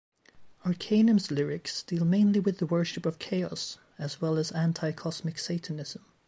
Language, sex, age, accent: English, female, 30-39, United States English